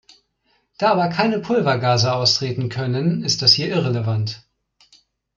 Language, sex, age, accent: German, male, 19-29, Deutschland Deutsch